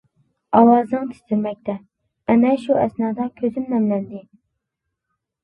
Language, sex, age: Uyghur, female, under 19